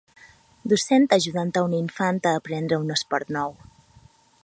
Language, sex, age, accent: Catalan, female, 30-39, balear; central